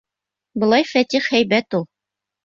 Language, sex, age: Bashkir, female, 40-49